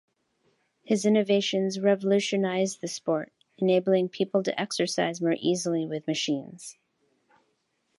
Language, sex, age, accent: English, female, 40-49, United States English